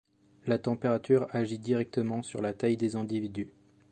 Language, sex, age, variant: French, male, 19-29, Français de métropole